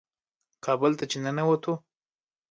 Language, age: Pashto, 19-29